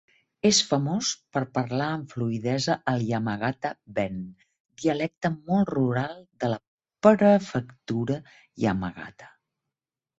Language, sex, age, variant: Catalan, female, 50-59, Central